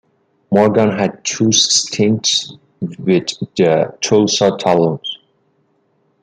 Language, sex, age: English, male, 30-39